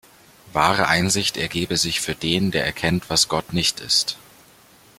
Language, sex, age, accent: German, male, 19-29, Deutschland Deutsch